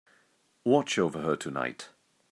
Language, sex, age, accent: English, male, 30-39, England English